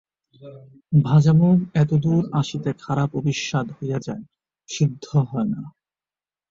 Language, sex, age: Bengali, male, 30-39